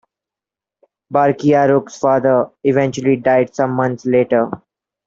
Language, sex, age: English, male, 19-29